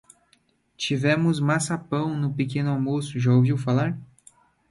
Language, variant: Portuguese, Portuguese (Brasil)